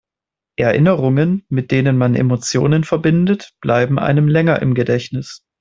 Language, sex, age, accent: German, male, 30-39, Deutschland Deutsch